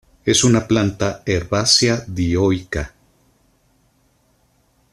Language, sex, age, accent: Spanish, male, 50-59, México